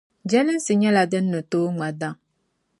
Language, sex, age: Dagbani, female, 19-29